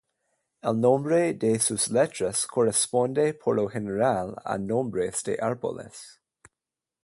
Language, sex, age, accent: Spanish, male, 30-39, América central